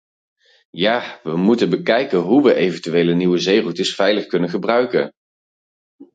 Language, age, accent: Dutch, 30-39, Nederlands Nederlands